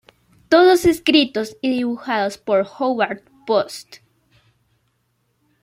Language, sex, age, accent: Spanish, female, under 19, Caribe: Cuba, Venezuela, Puerto Rico, República Dominicana, Panamá, Colombia caribeña, México caribeño, Costa del golfo de México